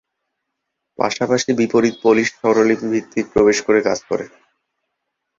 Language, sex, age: Bengali, male, under 19